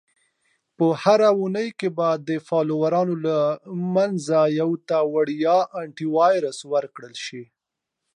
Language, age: Pashto, 19-29